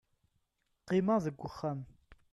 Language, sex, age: Kabyle, male, 30-39